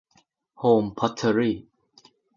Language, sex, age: Thai, male, 19-29